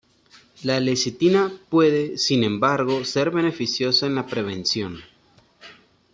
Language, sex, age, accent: Spanish, male, 19-29, México